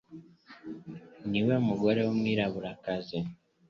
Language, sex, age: Kinyarwanda, male, 19-29